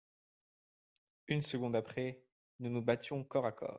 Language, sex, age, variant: French, male, 19-29, Français de métropole